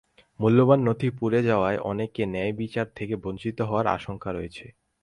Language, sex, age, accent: Bengali, male, 19-29, প্রমিত; চলিত